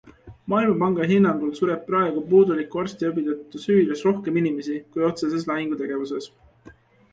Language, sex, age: Estonian, male, 19-29